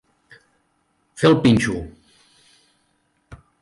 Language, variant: Catalan, Central